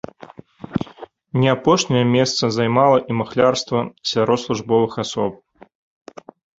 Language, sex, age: Belarusian, male, 30-39